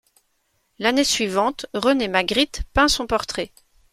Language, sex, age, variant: French, male, 30-39, Français de métropole